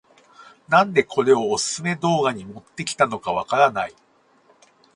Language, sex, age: Japanese, male, 40-49